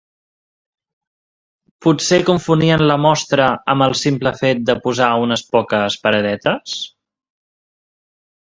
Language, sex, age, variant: Catalan, male, 19-29, Central